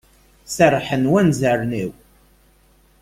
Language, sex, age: Kabyle, male, 30-39